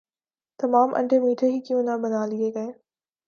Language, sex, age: Urdu, female, 19-29